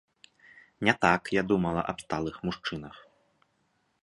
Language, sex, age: Belarusian, male, 30-39